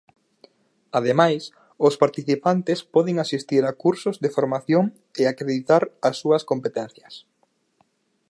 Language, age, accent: Galician, 19-29, Oriental (común en zona oriental)